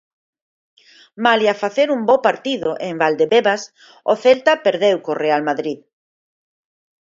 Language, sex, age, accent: Galician, female, 50-59, Normativo (estándar)